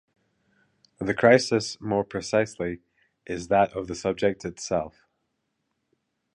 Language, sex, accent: English, male, Scottish English